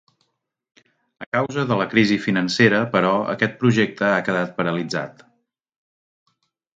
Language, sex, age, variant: Catalan, male, 40-49, Central